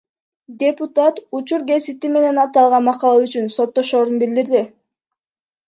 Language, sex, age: Kyrgyz, female, under 19